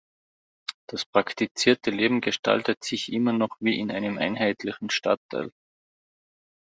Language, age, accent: German, 30-39, Österreichisches Deutsch